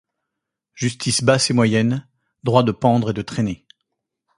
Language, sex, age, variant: French, male, 40-49, Français de métropole